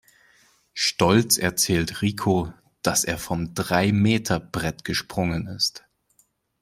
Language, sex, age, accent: German, male, 19-29, Deutschland Deutsch